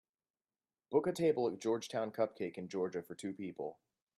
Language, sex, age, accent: English, male, 19-29, United States English